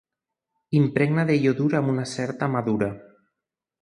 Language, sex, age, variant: Catalan, male, 40-49, Central